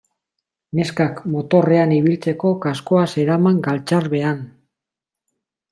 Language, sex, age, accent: Basque, male, 50-59, Mendebalekoa (Araba, Bizkaia, Gipuzkoako mendebaleko herri batzuk)